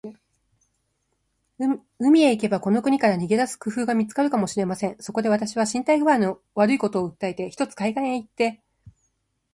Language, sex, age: Japanese, female, under 19